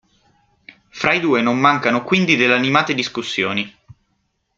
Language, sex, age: Italian, male, 19-29